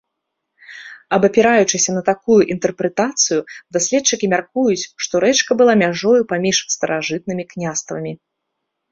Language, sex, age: Belarusian, female, 30-39